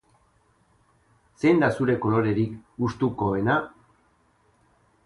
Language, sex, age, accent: Basque, male, 40-49, Erdialdekoa edo Nafarra (Gipuzkoa, Nafarroa)